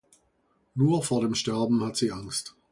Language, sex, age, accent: German, male, 50-59, Deutschland Deutsch